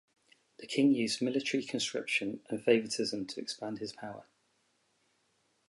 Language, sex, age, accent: English, male, 40-49, England English